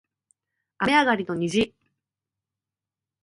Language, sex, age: Japanese, female, 19-29